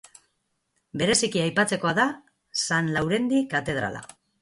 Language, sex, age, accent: Basque, female, 40-49, Mendebalekoa (Araba, Bizkaia, Gipuzkoako mendebaleko herri batzuk)